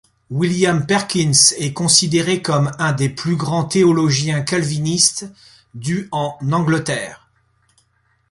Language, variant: French, Français de métropole